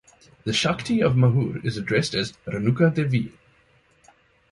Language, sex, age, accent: English, male, 30-39, Southern African (South Africa, Zimbabwe, Namibia)